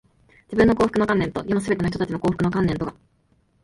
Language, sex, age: Japanese, female, 19-29